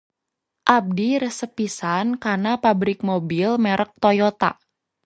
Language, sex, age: Sundanese, female, 19-29